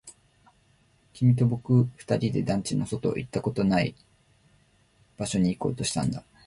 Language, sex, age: Japanese, male, 19-29